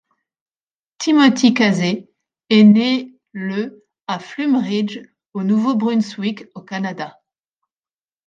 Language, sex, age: French, female, 40-49